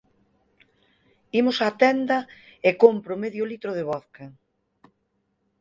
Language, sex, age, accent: Galician, female, 50-59, Central (sen gheada)